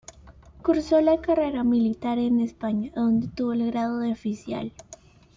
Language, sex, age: Spanish, female, under 19